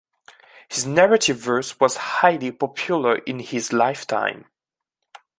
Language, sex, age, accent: English, male, 19-29, England English